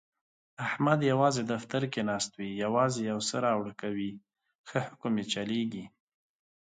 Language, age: Pashto, 30-39